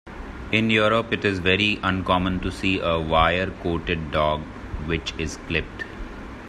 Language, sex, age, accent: English, male, 30-39, India and South Asia (India, Pakistan, Sri Lanka)